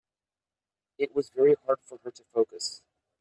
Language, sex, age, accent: English, male, 40-49, United States English